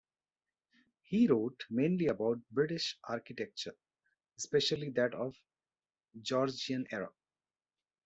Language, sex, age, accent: English, male, 40-49, India and South Asia (India, Pakistan, Sri Lanka)